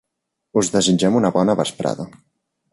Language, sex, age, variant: Catalan, male, 19-29, Central